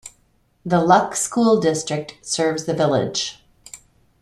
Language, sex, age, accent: English, female, 40-49, United States English